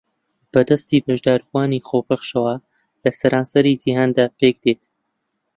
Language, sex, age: Central Kurdish, male, 19-29